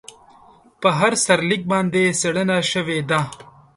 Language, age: Pashto, 19-29